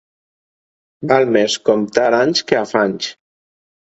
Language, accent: Catalan, apitxat